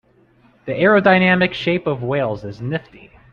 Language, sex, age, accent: English, male, 30-39, United States English